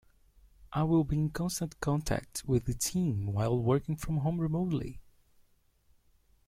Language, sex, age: English, male, 30-39